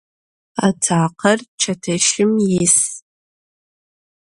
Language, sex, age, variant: Adyghe, female, 19-29, Адыгабзэ (Кирил, пстэумэ зэдыряе)